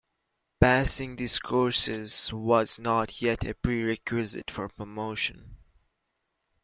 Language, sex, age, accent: English, male, 19-29, West Indies and Bermuda (Bahamas, Bermuda, Jamaica, Trinidad)